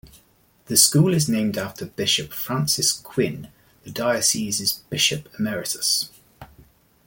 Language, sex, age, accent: English, male, 40-49, England English